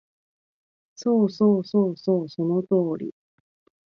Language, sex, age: Japanese, female, 30-39